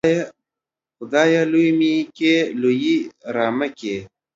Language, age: Pashto, under 19